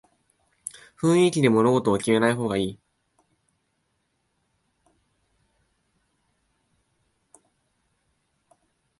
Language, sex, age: Japanese, male, 19-29